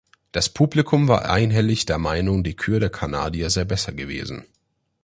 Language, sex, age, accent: German, male, 19-29, Deutschland Deutsch